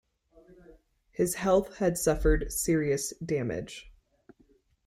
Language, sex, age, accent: English, female, 30-39, United States English